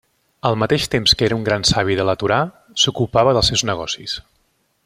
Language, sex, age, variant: Catalan, male, 40-49, Central